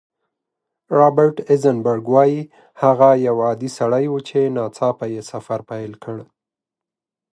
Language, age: Pashto, 30-39